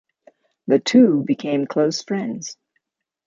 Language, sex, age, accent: English, female, 70-79, United States English